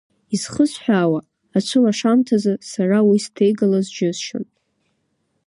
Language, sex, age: Abkhazian, female, 30-39